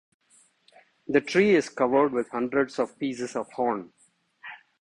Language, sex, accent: English, male, India and South Asia (India, Pakistan, Sri Lanka)